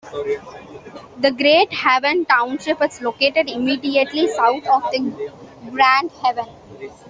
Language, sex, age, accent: English, female, under 19, India and South Asia (India, Pakistan, Sri Lanka)